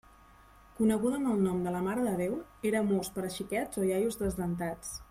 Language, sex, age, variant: Catalan, female, 30-39, Central